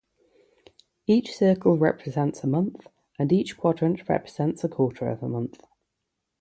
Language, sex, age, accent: English, female, 30-39, England English; yorkshire